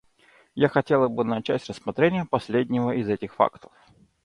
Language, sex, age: Russian, male, 30-39